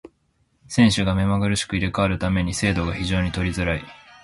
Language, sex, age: Japanese, male, under 19